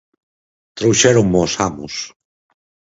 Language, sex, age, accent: Galician, male, 40-49, Central (gheada)